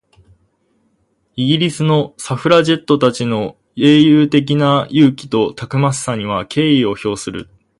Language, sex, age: Japanese, male, under 19